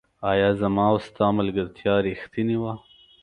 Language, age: Pashto, 19-29